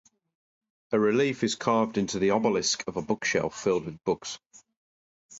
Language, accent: English, England English